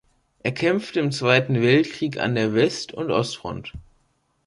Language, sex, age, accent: German, male, under 19, Deutschland Deutsch